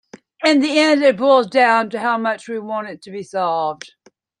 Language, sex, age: English, female, 50-59